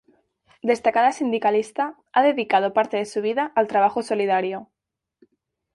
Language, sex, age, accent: Spanish, female, 19-29, España: Centro-Sur peninsular (Madrid, Toledo, Castilla-La Mancha)